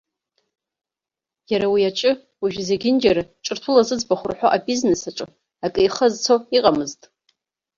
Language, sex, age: Abkhazian, female, 30-39